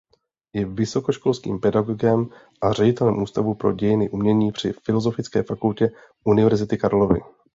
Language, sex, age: Czech, male, 30-39